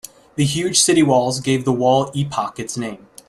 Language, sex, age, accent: English, male, 19-29, United States English